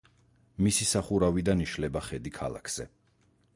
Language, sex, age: Georgian, male, 40-49